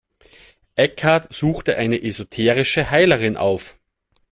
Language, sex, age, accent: German, male, 30-39, Österreichisches Deutsch